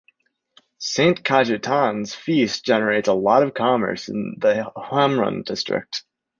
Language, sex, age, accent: English, male, 19-29, United States English